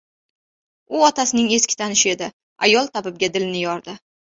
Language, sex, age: Uzbek, female, 30-39